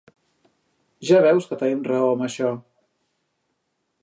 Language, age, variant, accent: Catalan, 30-39, Central, central